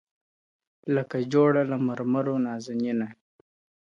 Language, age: Pashto, 19-29